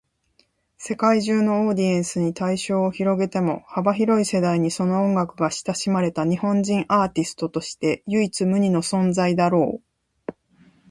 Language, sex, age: Japanese, female, 40-49